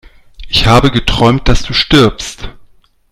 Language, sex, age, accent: German, male, 40-49, Deutschland Deutsch